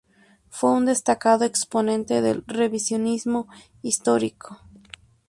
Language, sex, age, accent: Spanish, female, 19-29, México